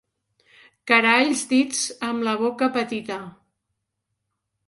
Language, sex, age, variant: Catalan, female, 60-69, Central